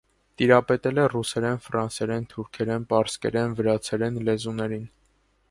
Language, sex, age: Armenian, male, 19-29